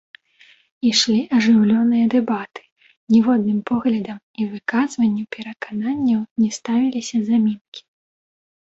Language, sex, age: Belarusian, female, 19-29